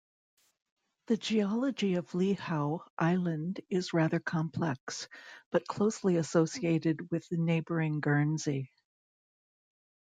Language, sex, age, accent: English, female, 60-69, United States English